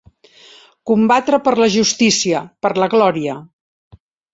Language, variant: Catalan, Central